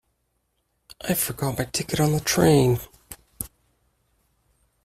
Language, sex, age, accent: English, male, 40-49, Canadian English